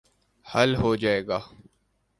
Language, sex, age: Urdu, male, 19-29